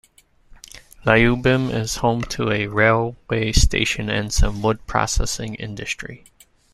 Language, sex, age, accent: English, male, 30-39, United States English